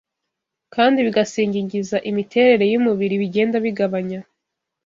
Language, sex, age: Kinyarwanda, female, 19-29